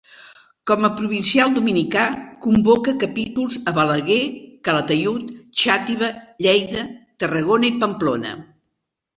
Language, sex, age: Catalan, female, 70-79